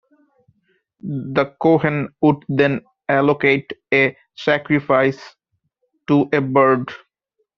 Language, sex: English, male